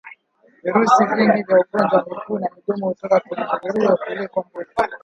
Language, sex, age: Swahili, male, 19-29